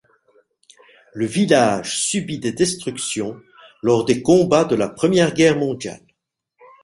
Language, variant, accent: French, Français d'Europe, Français de Belgique